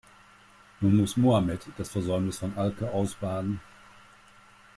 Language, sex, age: German, male, 60-69